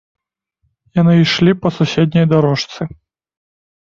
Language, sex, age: Belarusian, male, 30-39